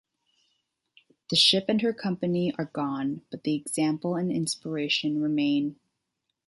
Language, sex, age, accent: English, female, 19-29, United States English